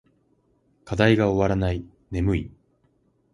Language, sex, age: Japanese, male, 19-29